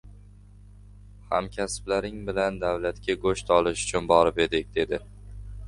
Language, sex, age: Uzbek, male, under 19